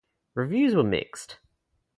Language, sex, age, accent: English, male, 19-29, Australian English